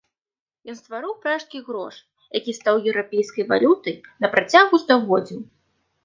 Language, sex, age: Belarusian, female, 19-29